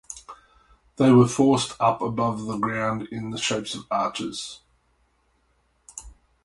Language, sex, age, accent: English, male, 40-49, Australian English